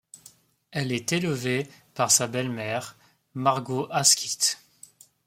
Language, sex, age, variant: French, male, 19-29, Français de métropole